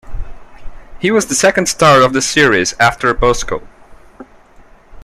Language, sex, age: English, male, 30-39